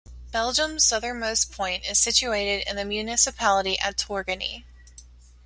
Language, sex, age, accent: English, female, 30-39, United States English